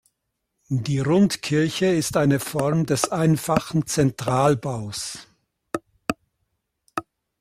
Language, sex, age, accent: German, male, 70-79, Schweizerdeutsch